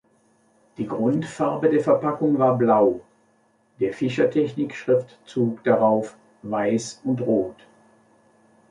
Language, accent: German, Deutschland Deutsch